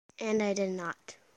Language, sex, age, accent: English, male, 30-39, United States English